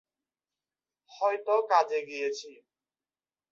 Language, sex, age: Bengali, male, 19-29